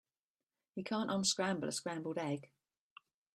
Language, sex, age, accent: English, female, 40-49, England English